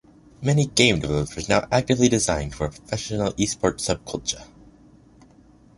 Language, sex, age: English, male, 19-29